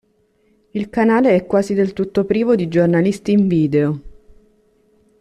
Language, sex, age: Italian, female, 30-39